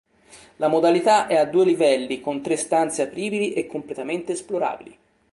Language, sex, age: Italian, male, 40-49